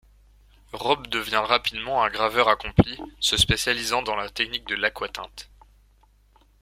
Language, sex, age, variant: French, male, 19-29, Français de métropole